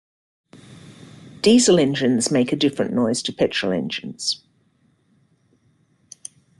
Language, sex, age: English, female, 50-59